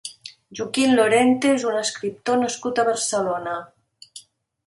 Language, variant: Catalan, Central